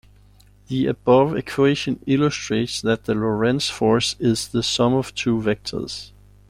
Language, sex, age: English, male, 40-49